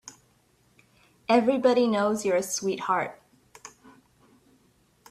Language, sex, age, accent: English, female, 40-49, United States English